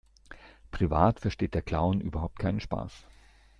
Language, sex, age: German, male, 60-69